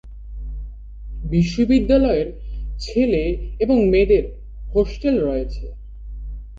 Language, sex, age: Bengali, male, under 19